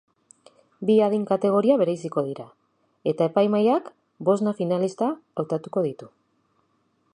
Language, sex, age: Basque, female, 40-49